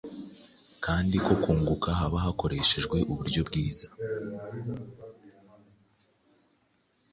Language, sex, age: Kinyarwanda, male, 19-29